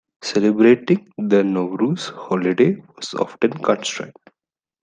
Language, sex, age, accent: English, male, 19-29, India and South Asia (India, Pakistan, Sri Lanka)